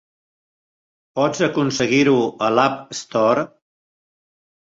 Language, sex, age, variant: Catalan, male, 70-79, Central